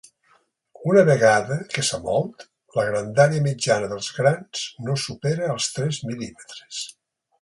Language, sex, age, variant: Catalan, male, 60-69, Central